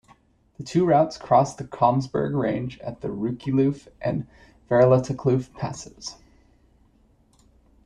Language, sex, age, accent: English, male, 30-39, United States English